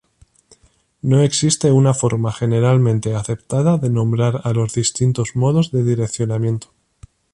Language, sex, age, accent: Spanish, male, 19-29, España: Norte peninsular (Asturias, Castilla y León, Cantabria, País Vasco, Navarra, Aragón, La Rioja, Guadalajara, Cuenca)